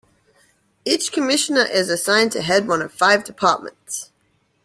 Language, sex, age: English, female, 30-39